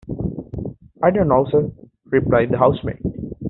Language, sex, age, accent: English, male, 19-29, England English